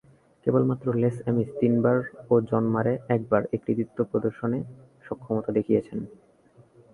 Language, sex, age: Bengali, male, 19-29